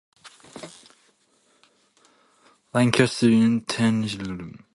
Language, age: English, 19-29